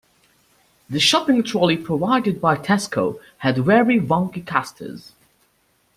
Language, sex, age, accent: English, male, under 19, England English